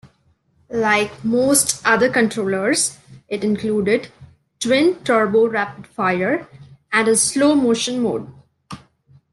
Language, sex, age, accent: English, female, 19-29, India and South Asia (India, Pakistan, Sri Lanka)